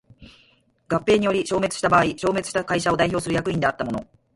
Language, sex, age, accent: Japanese, female, 40-49, 関西弁